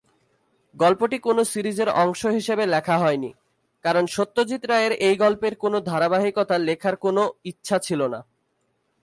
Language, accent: Bengali, fluent